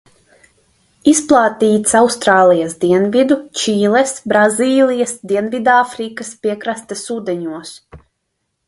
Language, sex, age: Latvian, female, 19-29